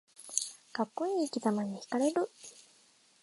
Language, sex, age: Japanese, female, 19-29